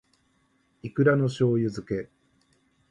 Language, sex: Japanese, male